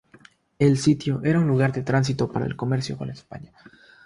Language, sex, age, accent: Spanish, male, under 19, Andino-Pacífico: Colombia, Perú, Ecuador, oeste de Bolivia y Venezuela andina; Rioplatense: Argentina, Uruguay, este de Bolivia, Paraguay